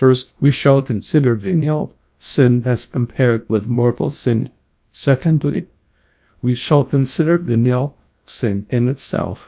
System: TTS, GlowTTS